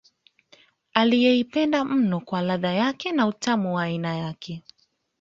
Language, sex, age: Swahili, female, 19-29